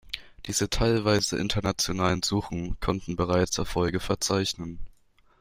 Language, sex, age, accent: German, male, under 19, Deutschland Deutsch